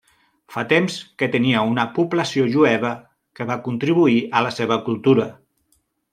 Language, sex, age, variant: Catalan, male, 40-49, Central